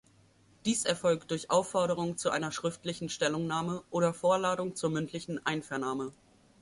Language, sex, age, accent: German, female, 19-29, Deutschland Deutsch